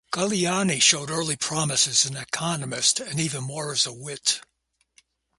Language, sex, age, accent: English, male, 70-79, United States English